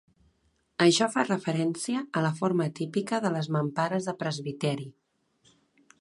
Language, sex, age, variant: Catalan, female, 19-29, Central